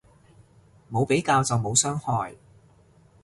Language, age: Cantonese, 40-49